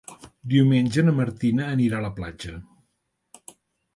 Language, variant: Catalan, Central